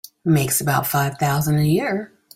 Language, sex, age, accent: English, female, 40-49, United States English